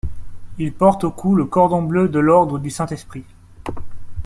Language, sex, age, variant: French, male, 19-29, Français de métropole